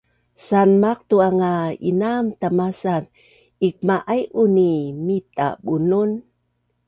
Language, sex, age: Bunun, female, 60-69